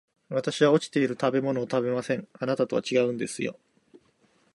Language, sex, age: Japanese, male, 40-49